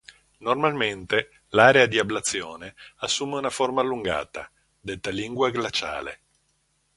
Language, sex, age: Italian, male, 50-59